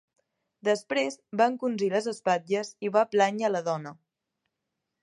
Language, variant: Catalan, Central